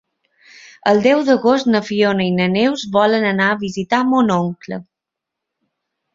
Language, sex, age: Catalan, female, 30-39